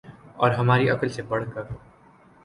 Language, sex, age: Urdu, male, 19-29